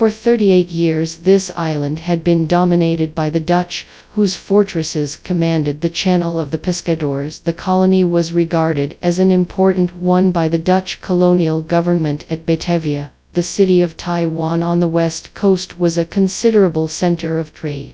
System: TTS, FastPitch